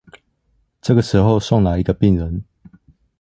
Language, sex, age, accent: Chinese, male, 19-29, 出生地：彰化縣